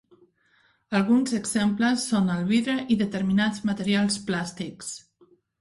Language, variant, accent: Catalan, Central, Barceloní